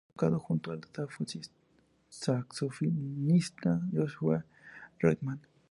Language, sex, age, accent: Spanish, male, 19-29, México